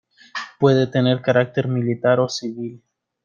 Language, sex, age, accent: Spanish, male, 19-29, América central